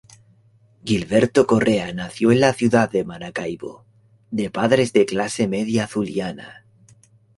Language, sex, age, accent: Spanish, male, 30-39, España: Centro-Sur peninsular (Madrid, Toledo, Castilla-La Mancha)